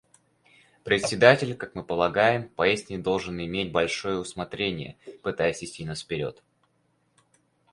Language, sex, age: Russian, male, under 19